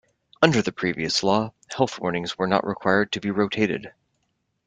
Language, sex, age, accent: English, male, 30-39, United States English